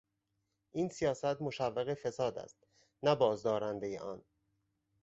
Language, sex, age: Persian, male, 30-39